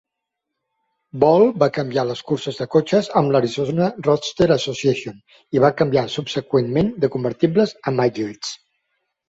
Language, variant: Catalan, Central